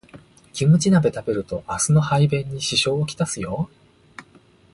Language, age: Japanese, 19-29